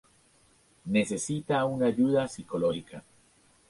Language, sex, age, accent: Spanish, male, 40-49, Andino-Pacífico: Colombia, Perú, Ecuador, oeste de Bolivia y Venezuela andina